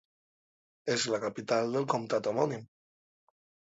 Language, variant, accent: Catalan, Valencià septentrional, valencià